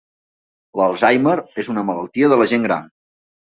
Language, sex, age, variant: Catalan, male, 30-39, Central